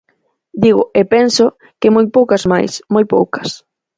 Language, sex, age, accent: Galician, female, 19-29, Central (gheada)